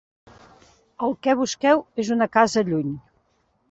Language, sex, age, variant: Catalan, female, 60-69, Central